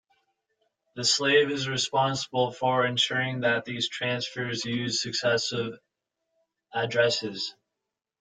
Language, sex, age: English, male, 30-39